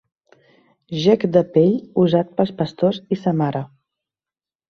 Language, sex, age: Catalan, female, 40-49